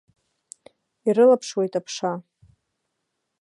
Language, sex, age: Abkhazian, female, 19-29